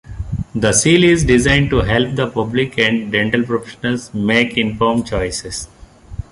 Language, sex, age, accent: English, male, 50-59, India and South Asia (India, Pakistan, Sri Lanka)